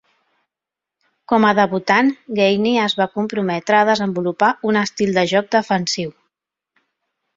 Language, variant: Catalan, Central